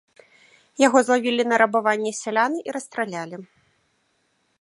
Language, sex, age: Belarusian, female, 19-29